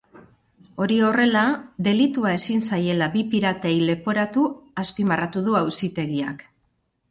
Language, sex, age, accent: Basque, female, 50-59, Mendebalekoa (Araba, Bizkaia, Gipuzkoako mendebaleko herri batzuk)